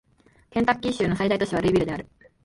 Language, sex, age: Japanese, female, 19-29